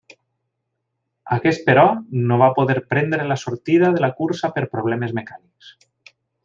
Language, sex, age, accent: Catalan, male, 40-49, valencià